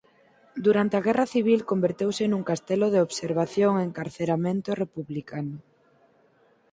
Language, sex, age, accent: Galician, female, 19-29, Normativo (estándar)